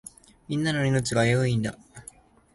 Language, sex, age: Japanese, male, 19-29